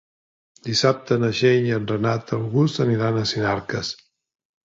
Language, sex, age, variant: Catalan, male, 40-49, Central